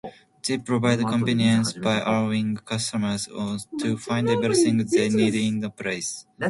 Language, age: English, 19-29